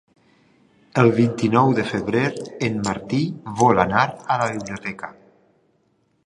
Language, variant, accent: Catalan, Valencià central, valencià